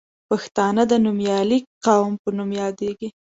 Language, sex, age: Pashto, female, 19-29